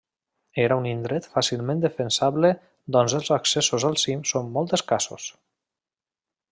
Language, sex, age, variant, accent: Catalan, male, 30-39, Valencià meridional, valencià